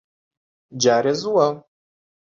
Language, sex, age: Central Kurdish, male, 19-29